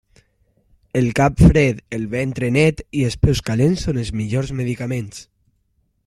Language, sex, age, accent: Catalan, male, under 19, valencià